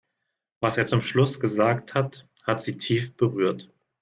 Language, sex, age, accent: German, male, 30-39, Deutschland Deutsch